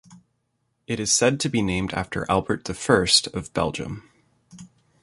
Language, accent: English, Canadian English